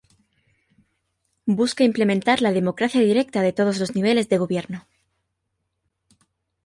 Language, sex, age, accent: Spanish, female, 19-29, España: Sur peninsular (Andalucia, Extremadura, Murcia)